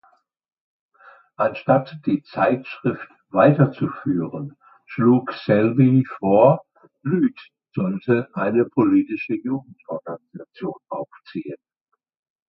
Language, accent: German, Deutschland Deutsch